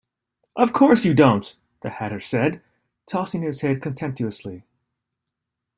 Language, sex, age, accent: English, male, 30-39, United States English